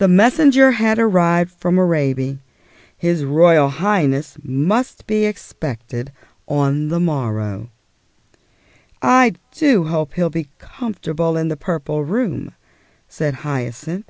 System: none